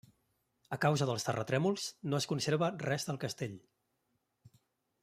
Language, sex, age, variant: Catalan, male, 30-39, Central